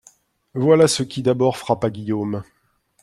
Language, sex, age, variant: French, male, 50-59, Français de métropole